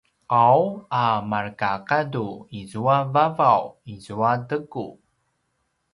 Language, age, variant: Paiwan, 30-39, pinayuanan a kinaikacedasan (東排灣語)